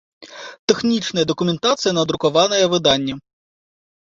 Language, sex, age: Belarusian, male, 30-39